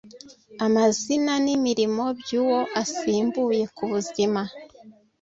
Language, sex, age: Kinyarwanda, female, 19-29